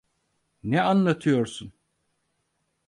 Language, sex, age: Turkish, male, 50-59